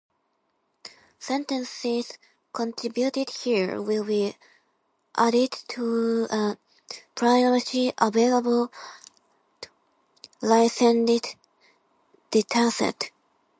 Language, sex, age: Japanese, female, 19-29